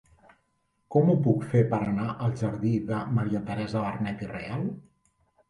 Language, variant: Catalan, Central